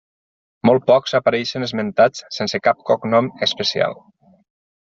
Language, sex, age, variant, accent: Catalan, male, 40-49, Valencià septentrional, valencià